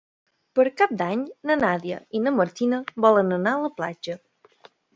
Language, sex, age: Catalan, female, 19-29